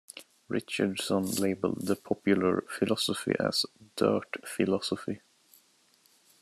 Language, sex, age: English, male, 30-39